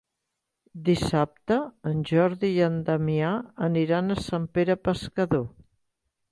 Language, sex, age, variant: Catalan, female, 60-69, Central